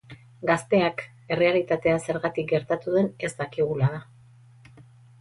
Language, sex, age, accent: Basque, female, 40-49, Erdialdekoa edo Nafarra (Gipuzkoa, Nafarroa)